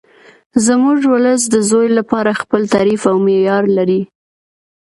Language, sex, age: Pashto, female, 19-29